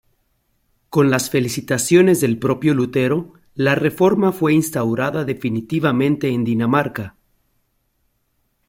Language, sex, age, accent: Spanish, male, 30-39, México